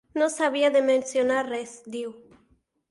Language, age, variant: Catalan, under 19, Central